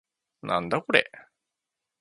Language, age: Japanese, 30-39